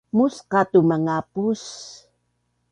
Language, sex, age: Bunun, female, 60-69